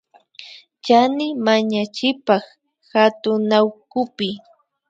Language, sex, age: Imbabura Highland Quichua, female, 19-29